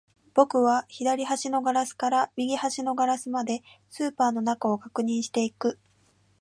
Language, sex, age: Japanese, female, 19-29